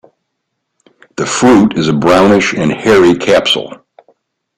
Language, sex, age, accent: English, male, 60-69, United States English